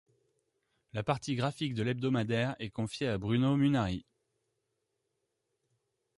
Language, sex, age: French, male, 30-39